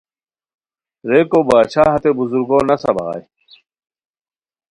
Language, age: Khowar, 40-49